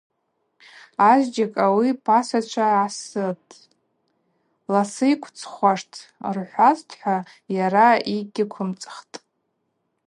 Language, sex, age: Abaza, female, 30-39